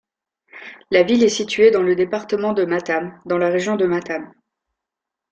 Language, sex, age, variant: French, female, 19-29, Français de métropole